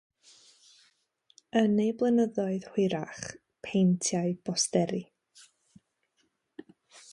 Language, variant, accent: Welsh, North-Western Welsh, Y Deyrnas Unedig Cymraeg